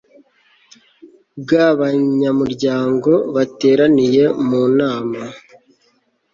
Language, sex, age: Kinyarwanda, male, 19-29